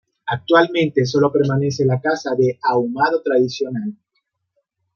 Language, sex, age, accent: Spanish, male, 30-39, México